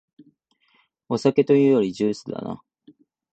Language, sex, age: Japanese, male, 19-29